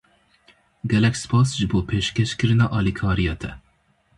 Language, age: Kurdish, 19-29